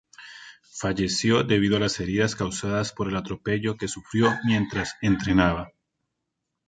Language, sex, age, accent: Spanish, male, 30-39, Andino-Pacífico: Colombia, Perú, Ecuador, oeste de Bolivia y Venezuela andina